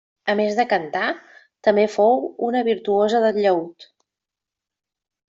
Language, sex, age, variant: Catalan, female, 40-49, Central